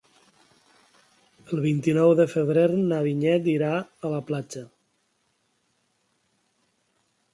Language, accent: Catalan, valencià